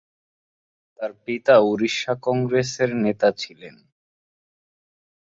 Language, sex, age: Bengali, male, 19-29